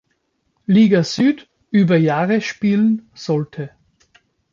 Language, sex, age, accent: German, male, 19-29, Österreichisches Deutsch